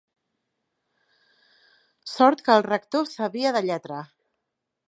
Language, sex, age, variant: Catalan, female, 40-49, Central